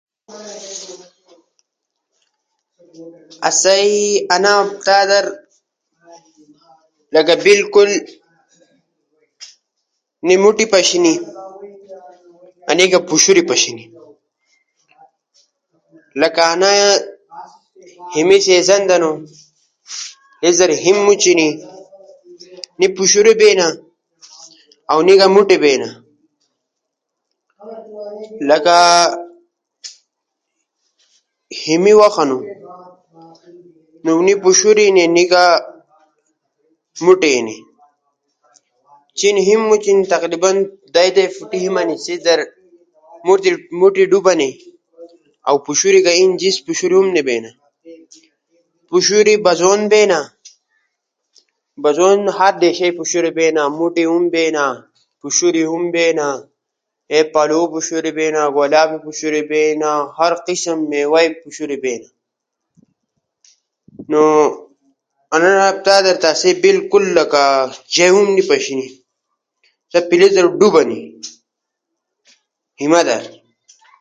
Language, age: Ushojo, under 19